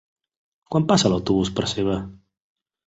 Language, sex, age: Catalan, male, 30-39